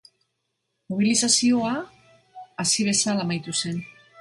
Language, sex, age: Basque, female, 60-69